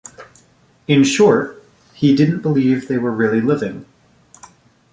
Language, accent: English, United States English